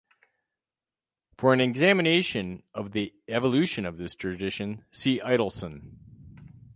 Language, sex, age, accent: English, male, 50-59, United States English